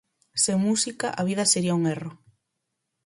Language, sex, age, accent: Galician, female, 19-29, Normativo (estándar)